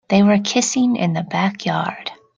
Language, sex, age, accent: English, female, 40-49, United States English